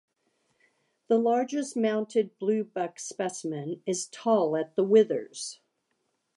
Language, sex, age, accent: English, female, 50-59, United States English